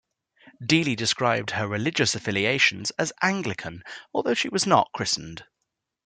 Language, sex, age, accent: English, male, 19-29, England English